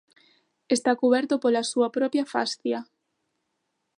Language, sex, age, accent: Galician, female, 19-29, Atlántico (seseo e gheada)